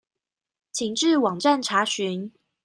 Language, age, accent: Chinese, 19-29, 出生地：臺北市